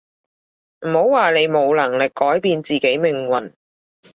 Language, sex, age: Cantonese, female, 19-29